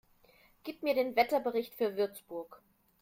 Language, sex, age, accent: German, female, 50-59, Deutschland Deutsch